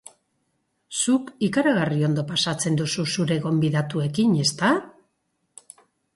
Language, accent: Basque, Erdialdekoa edo Nafarra (Gipuzkoa, Nafarroa)